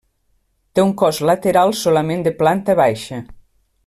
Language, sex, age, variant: Catalan, female, 50-59, Nord-Occidental